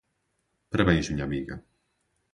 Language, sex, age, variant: Portuguese, male, 19-29, Portuguese (Portugal)